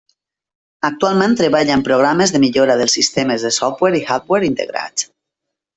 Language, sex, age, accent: Catalan, female, 30-39, valencià